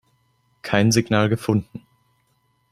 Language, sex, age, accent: German, male, 19-29, Deutschland Deutsch